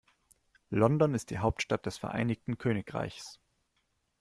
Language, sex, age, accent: German, male, 19-29, Deutschland Deutsch